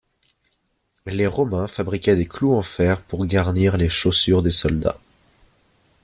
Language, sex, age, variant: French, male, 19-29, Français de métropole